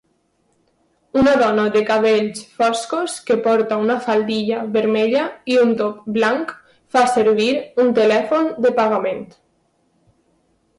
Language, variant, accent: Catalan, Valencià meridional, valencià